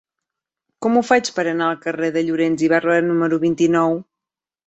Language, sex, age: Catalan, female, 40-49